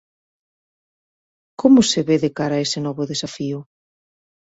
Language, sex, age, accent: Galician, female, 40-49, Normativo (estándar)